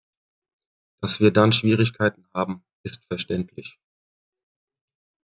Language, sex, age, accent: German, male, 40-49, Deutschland Deutsch